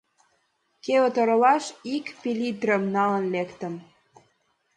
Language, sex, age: Mari, female, 19-29